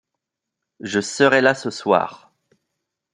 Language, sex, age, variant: French, male, 30-39, Français de métropole